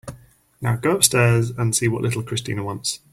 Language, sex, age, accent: English, male, 40-49, England English